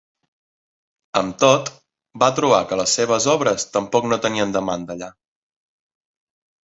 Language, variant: Catalan, Central